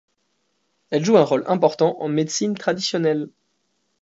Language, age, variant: French, 19-29, Français de métropole